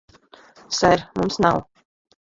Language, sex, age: Latvian, female, 30-39